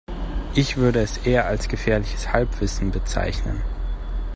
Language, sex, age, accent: German, male, 30-39, Deutschland Deutsch